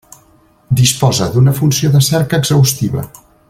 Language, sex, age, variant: Catalan, male, 60-69, Central